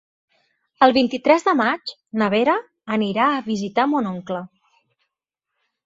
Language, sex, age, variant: Catalan, female, 30-39, Central